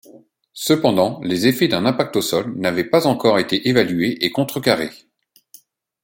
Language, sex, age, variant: French, male, 40-49, Français de métropole